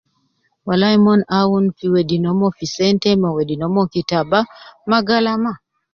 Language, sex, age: Nubi, female, 50-59